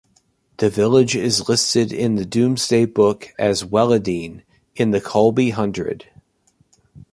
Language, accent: English, United States English